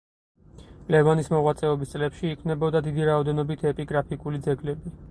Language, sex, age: Georgian, male, 30-39